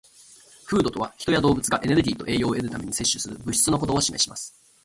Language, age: Japanese, 19-29